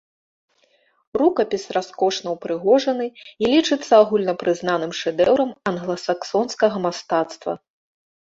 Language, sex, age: Belarusian, female, 40-49